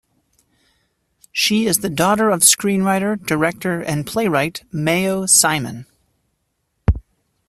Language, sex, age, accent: English, male, 30-39, United States English